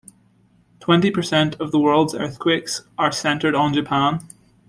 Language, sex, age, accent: English, male, 19-29, Irish English